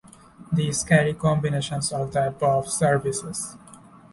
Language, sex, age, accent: English, male, 19-29, India and South Asia (India, Pakistan, Sri Lanka)